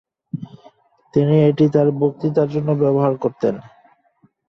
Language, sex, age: Bengali, male, 19-29